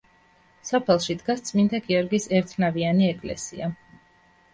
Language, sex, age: Georgian, female, 30-39